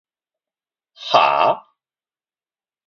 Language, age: Japanese, 30-39